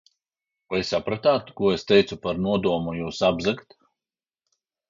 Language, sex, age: Latvian, male, 40-49